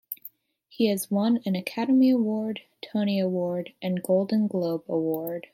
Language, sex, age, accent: English, female, under 19, United States English